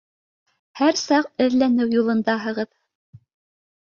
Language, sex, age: Bashkir, female, 50-59